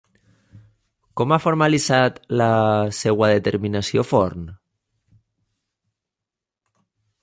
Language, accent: Catalan, valencià